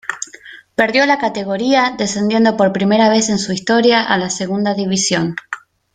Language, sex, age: Spanish, female, 19-29